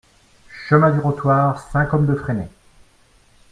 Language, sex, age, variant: French, male, 40-49, Français de métropole